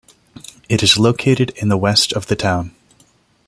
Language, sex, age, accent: English, male, 30-39, United States English